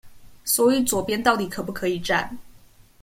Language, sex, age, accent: Chinese, female, 19-29, 出生地：臺北市